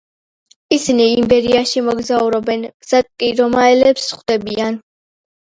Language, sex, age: Georgian, female, under 19